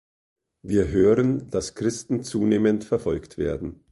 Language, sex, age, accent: German, male, 50-59, Österreichisches Deutsch